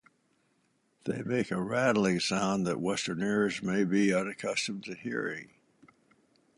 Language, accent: English, United States English